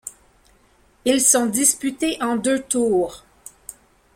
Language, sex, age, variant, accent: French, female, 40-49, Français d'Amérique du Nord, Français du Canada